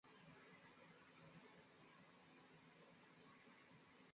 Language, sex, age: Swahili, female, 19-29